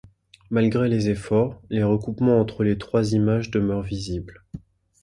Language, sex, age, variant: French, male, 19-29, Français de métropole